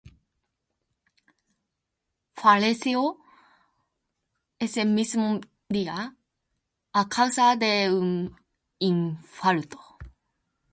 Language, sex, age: Spanish, female, 19-29